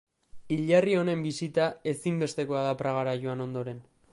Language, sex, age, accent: Basque, male, 19-29, Mendebalekoa (Araba, Bizkaia, Gipuzkoako mendebaleko herri batzuk)